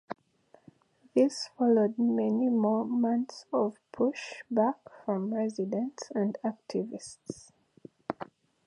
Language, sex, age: English, female, 19-29